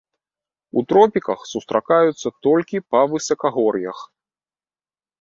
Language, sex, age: Belarusian, male, 30-39